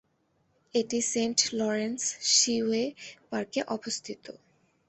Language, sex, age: Bengali, female, 19-29